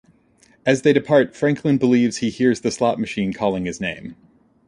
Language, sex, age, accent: English, male, 30-39, United States English